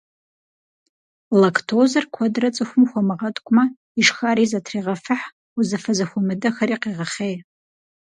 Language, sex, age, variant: Kabardian, female, 30-39, Адыгэбзэ (Къэбэрдей, Кирил, Урысей)